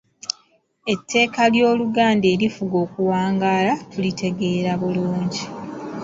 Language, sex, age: Ganda, female, 19-29